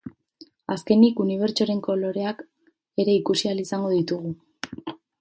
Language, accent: Basque, Erdialdekoa edo Nafarra (Gipuzkoa, Nafarroa)